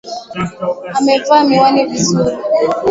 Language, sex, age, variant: Swahili, female, 19-29, Kiswahili Sanifu (EA)